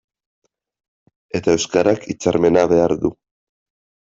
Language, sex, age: Basque, male, 19-29